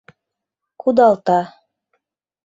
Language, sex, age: Mari, female, 40-49